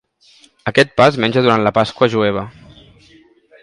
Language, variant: Catalan, Balear